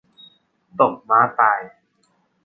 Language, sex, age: Thai, male, under 19